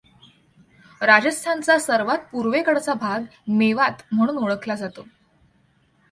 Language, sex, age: Marathi, female, under 19